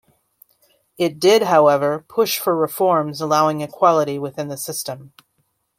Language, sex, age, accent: English, female, 40-49, United States English